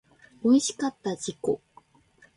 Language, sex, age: Japanese, female, 19-29